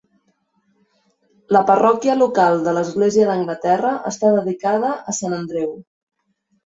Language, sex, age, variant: Catalan, female, 30-39, Central